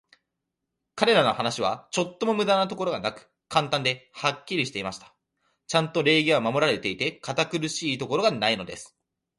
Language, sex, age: Japanese, male, 19-29